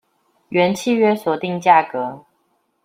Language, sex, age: Chinese, female, 19-29